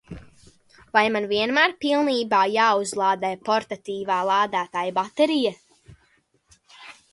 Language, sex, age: Latvian, female, under 19